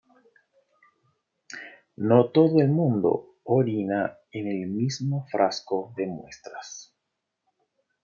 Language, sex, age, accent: Spanish, male, 40-49, Caribe: Cuba, Venezuela, Puerto Rico, República Dominicana, Panamá, Colombia caribeña, México caribeño, Costa del golfo de México